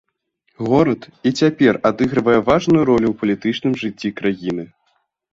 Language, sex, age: Belarusian, male, under 19